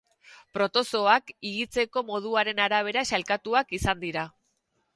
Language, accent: Basque, Erdialdekoa edo Nafarra (Gipuzkoa, Nafarroa)